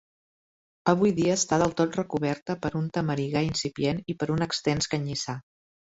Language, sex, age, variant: Catalan, female, 50-59, Central